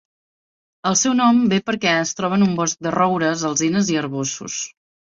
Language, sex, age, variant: Catalan, female, 30-39, Central